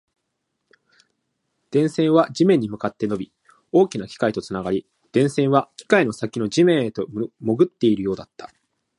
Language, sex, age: Japanese, male, 19-29